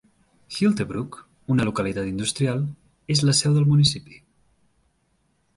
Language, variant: Catalan, Septentrional